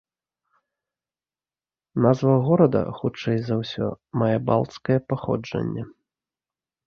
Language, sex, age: Belarusian, male, 40-49